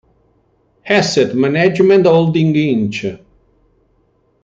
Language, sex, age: Italian, male, 60-69